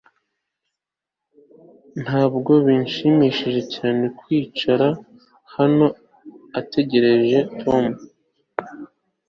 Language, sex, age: Kinyarwanda, male, 19-29